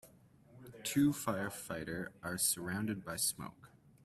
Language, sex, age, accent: English, male, 19-29, Canadian English